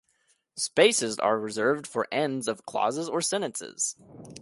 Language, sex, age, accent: English, male, under 19, United States English